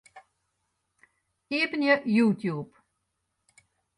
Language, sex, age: Western Frisian, female, 60-69